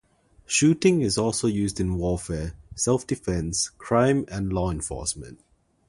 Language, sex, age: English, male, 19-29